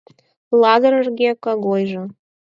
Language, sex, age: Mari, female, under 19